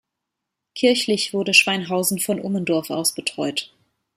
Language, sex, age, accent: German, female, 30-39, Deutschland Deutsch